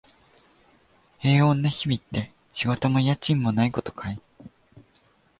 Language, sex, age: Japanese, male, 19-29